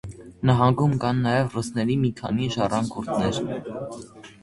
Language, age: Armenian, under 19